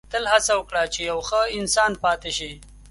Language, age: Pashto, 19-29